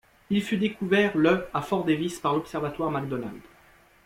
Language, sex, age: French, male, 30-39